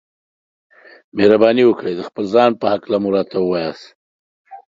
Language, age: Pashto, 50-59